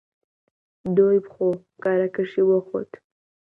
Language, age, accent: Central Kurdish, 19-29, سۆرانی